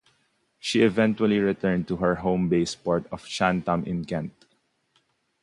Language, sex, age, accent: English, male, 19-29, Filipino